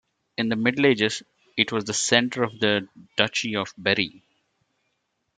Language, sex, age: English, male, 40-49